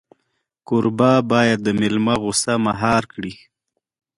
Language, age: Pashto, 30-39